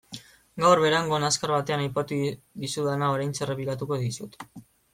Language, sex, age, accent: Basque, male, 19-29, Mendebalekoa (Araba, Bizkaia, Gipuzkoako mendebaleko herri batzuk)